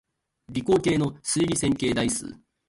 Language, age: Japanese, 19-29